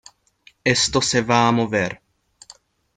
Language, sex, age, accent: Spanish, male, under 19, América central